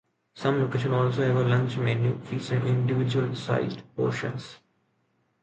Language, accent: English, India and South Asia (India, Pakistan, Sri Lanka)